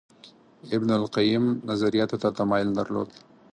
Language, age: Pashto, 19-29